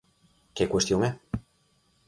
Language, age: Galician, 19-29